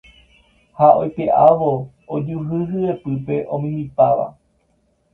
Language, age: Guarani, 19-29